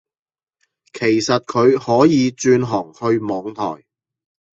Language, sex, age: Cantonese, male, 40-49